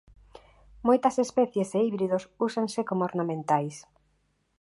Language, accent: Galician, Normativo (estándar)